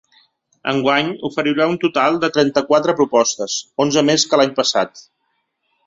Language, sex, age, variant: Catalan, male, 40-49, Central